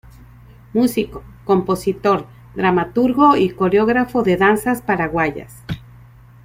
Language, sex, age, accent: Spanish, female, 50-59, México